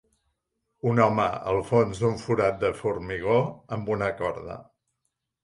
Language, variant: Catalan, Central